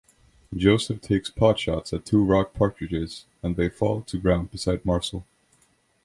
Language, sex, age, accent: English, male, 19-29, United States English